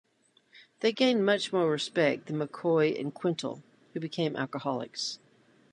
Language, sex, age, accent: English, female, 50-59, United States English